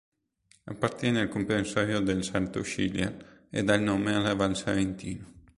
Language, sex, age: Italian, male, 19-29